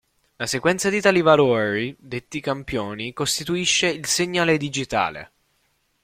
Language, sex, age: Italian, male, 19-29